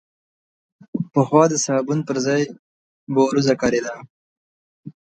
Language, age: Pashto, 19-29